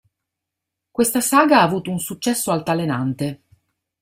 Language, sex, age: Italian, female, 40-49